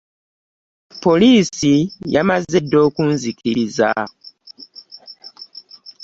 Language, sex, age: Ganda, female, 50-59